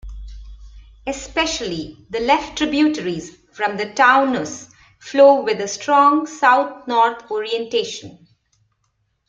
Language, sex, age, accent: English, female, 40-49, India and South Asia (India, Pakistan, Sri Lanka)